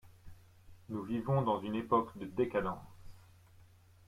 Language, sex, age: French, male, 30-39